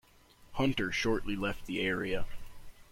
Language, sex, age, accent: English, male, 19-29, United States English